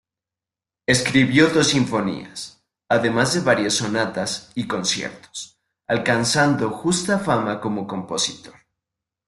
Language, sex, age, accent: Spanish, male, 19-29, México